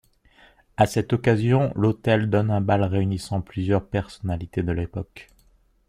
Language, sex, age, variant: French, male, 40-49, Français de métropole